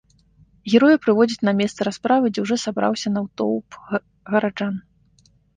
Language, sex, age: Belarusian, female, 30-39